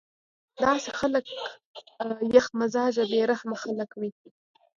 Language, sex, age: Pashto, female, under 19